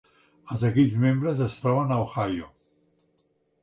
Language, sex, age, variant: Catalan, male, 60-69, Central